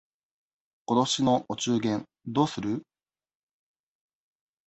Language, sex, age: Japanese, male, 40-49